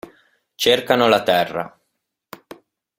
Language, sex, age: Italian, male, 19-29